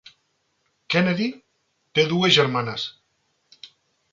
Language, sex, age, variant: Catalan, male, 40-49, Central